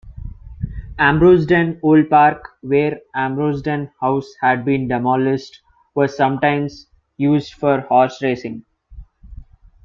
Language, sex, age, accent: English, male, 19-29, India and South Asia (India, Pakistan, Sri Lanka)